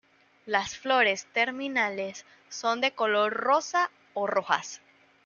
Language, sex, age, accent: Spanish, female, 19-29, Caribe: Cuba, Venezuela, Puerto Rico, República Dominicana, Panamá, Colombia caribeña, México caribeño, Costa del golfo de México